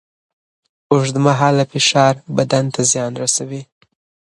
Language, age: Pashto, 19-29